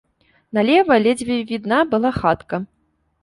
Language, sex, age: Belarusian, female, 19-29